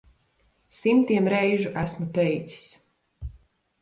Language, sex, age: Latvian, female, 19-29